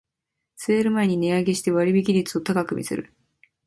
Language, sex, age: Japanese, female, 19-29